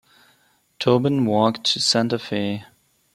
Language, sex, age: English, male, 19-29